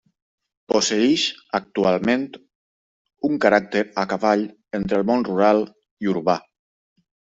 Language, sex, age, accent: Catalan, male, 30-39, valencià